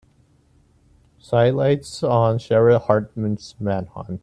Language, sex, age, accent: English, male, 19-29, United States English